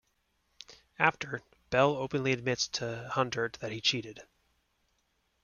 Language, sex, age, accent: English, male, 19-29, United States English